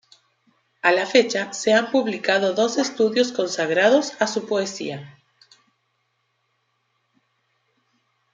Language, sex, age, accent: Spanish, female, 19-29, Chileno: Chile, Cuyo